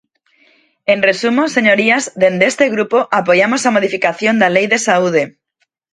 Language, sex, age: Galician, female, 40-49